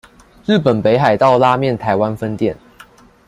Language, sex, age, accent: Chinese, male, under 19, 出生地：臺中市